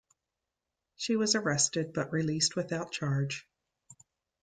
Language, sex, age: English, female, 50-59